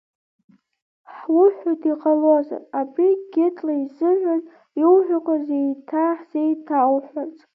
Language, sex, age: Abkhazian, female, under 19